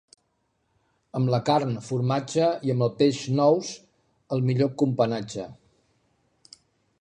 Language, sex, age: Catalan, male, 50-59